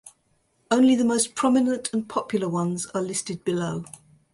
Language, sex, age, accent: English, female, 70-79, England English